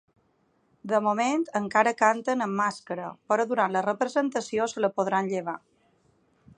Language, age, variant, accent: Catalan, 30-39, Balear, balear; Palma